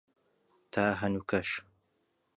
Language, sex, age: Central Kurdish, male, 30-39